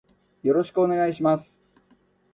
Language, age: Japanese, 60-69